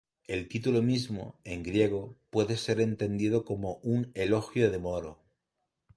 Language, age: Spanish, 40-49